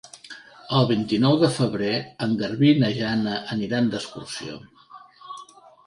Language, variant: Catalan, Central